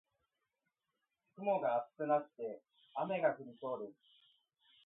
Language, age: Japanese, 30-39